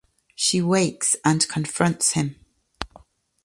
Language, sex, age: English, female, 50-59